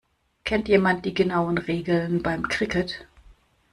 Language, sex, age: German, female, 40-49